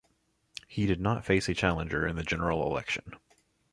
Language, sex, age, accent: English, male, 30-39, United States English